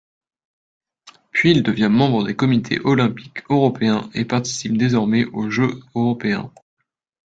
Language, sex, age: French, male, 19-29